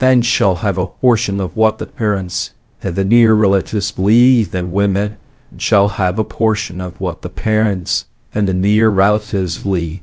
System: TTS, VITS